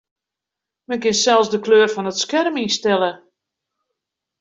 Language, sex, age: Western Frisian, female, 60-69